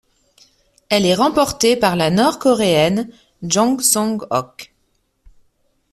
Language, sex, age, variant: French, male, 19-29, Français de métropole